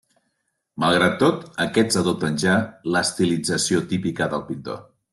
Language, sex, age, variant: Catalan, male, 40-49, Central